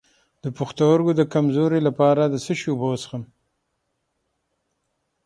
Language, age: Pashto, 40-49